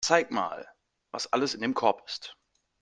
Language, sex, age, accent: German, male, 19-29, Deutschland Deutsch